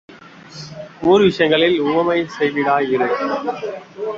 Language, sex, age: Tamil, male, 19-29